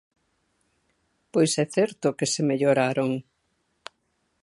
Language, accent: Galician, Normativo (estándar)